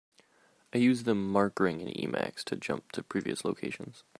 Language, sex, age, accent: English, male, 19-29, United States English